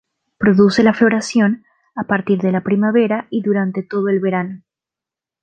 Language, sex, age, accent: Spanish, female, under 19, Andino-Pacífico: Colombia, Perú, Ecuador, oeste de Bolivia y Venezuela andina